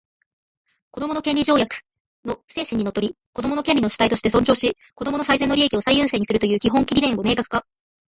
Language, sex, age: Japanese, female, 19-29